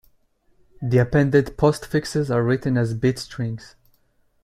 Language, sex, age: English, male, 19-29